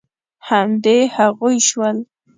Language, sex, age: Pashto, female, 19-29